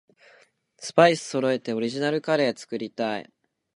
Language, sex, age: Japanese, male, 19-29